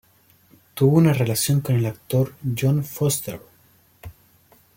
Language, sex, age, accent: Spanish, male, 30-39, Chileno: Chile, Cuyo